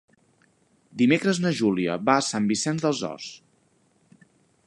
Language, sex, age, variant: Catalan, male, 19-29, Central